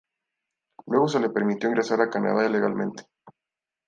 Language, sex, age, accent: Spanish, male, 19-29, México